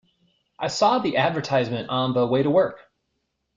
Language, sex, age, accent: English, male, 30-39, United States English